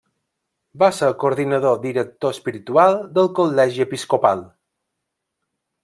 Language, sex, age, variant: Catalan, male, 30-39, Balear